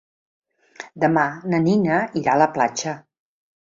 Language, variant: Catalan, Central